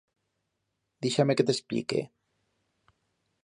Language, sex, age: Aragonese, male, 40-49